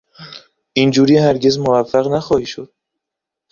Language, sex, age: Persian, male, under 19